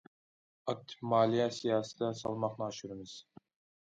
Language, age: Uyghur, 19-29